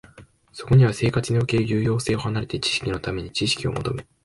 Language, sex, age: Japanese, male, under 19